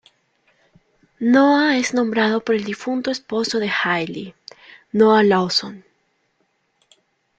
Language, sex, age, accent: Spanish, female, 19-29, Andino-Pacífico: Colombia, Perú, Ecuador, oeste de Bolivia y Venezuela andina